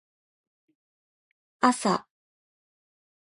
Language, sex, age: Japanese, female, 19-29